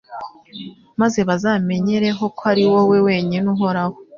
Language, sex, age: Kinyarwanda, female, 19-29